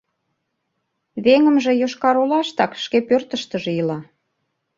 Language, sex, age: Mari, female, 40-49